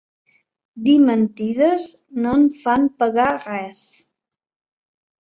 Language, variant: Catalan, Central